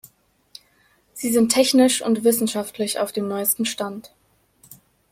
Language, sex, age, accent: German, female, 19-29, Deutschland Deutsch